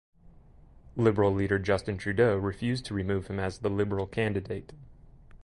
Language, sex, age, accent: English, male, 30-39, United States English